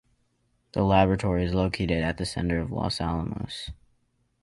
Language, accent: English, United States English